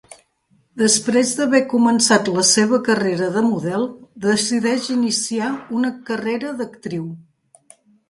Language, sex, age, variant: Catalan, female, 60-69, Central